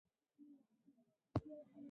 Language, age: Pashto, 19-29